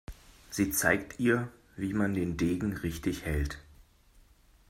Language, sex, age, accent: German, male, 40-49, Deutschland Deutsch